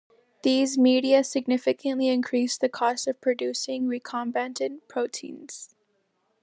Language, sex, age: English, female, under 19